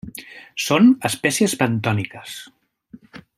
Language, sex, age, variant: Catalan, male, 40-49, Central